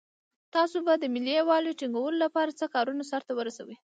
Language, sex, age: Pashto, female, under 19